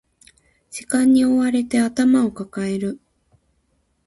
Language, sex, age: Japanese, female, 19-29